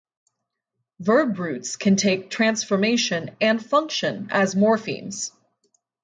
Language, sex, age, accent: English, female, 30-39, United States English